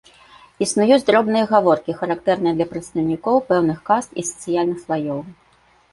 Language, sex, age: Belarusian, female, 30-39